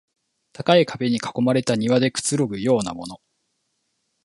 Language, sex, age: Japanese, male, 30-39